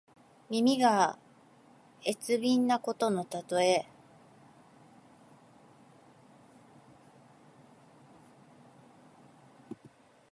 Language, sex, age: Japanese, female, 30-39